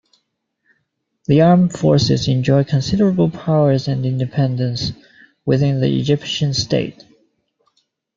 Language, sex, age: English, male, 30-39